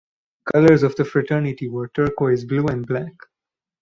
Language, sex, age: English, male, 19-29